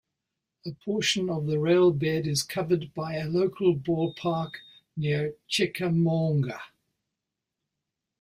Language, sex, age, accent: English, male, 70-79, New Zealand English